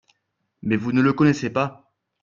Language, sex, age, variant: French, male, 30-39, Français de métropole